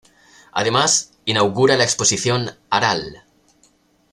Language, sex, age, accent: Spanish, male, 19-29, España: Norte peninsular (Asturias, Castilla y León, Cantabria, País Vasco, Navarra, Aragón, La Rioja, Guadalajara, Cuenca)